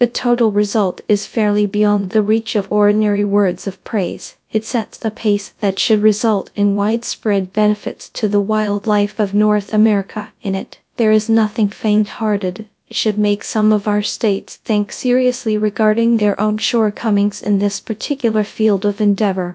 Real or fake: fake